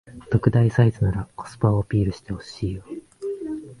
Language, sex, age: Japanese, male, 19-29